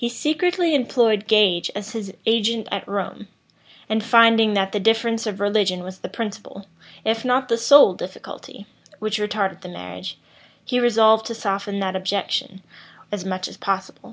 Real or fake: real